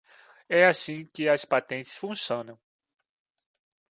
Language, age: Portuguese, 19-29